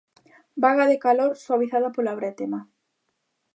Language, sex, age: Galician, female, 19-29